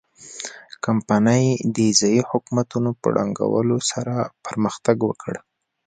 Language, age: Pashto, 19-29